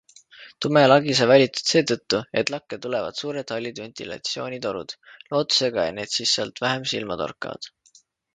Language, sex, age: Estonian, male, 19-29